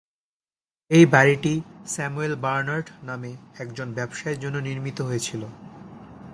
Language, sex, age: Bengali, male, 19-29